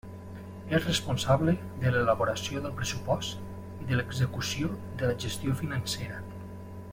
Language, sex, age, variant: Catalan, male, 40-49, Septentrional